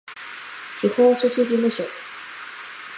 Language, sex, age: Japanese, female, 19-29